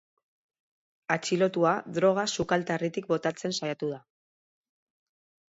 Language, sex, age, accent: Basque, female, 40-49, Erdialdekoa edo Nafarra (Gipuzkoa, Nafarroa)